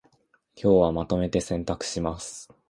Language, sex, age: Japanese, male, 19-29